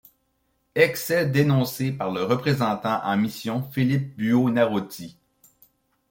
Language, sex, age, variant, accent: French, male, 40-49, Français d'Amérique du Nord, Français du Canada